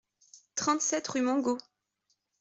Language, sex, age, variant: French, female, 19-29, Français de métropole